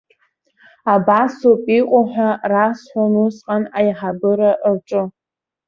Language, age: Abkhazian, under 19